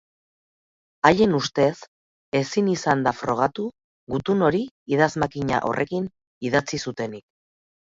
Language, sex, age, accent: Basque, female, 40-49, Erdialdekoa edo Nafarra (Gipuzkoa, Nafarroa)